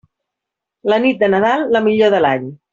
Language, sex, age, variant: Catalan, female, 40-49, Central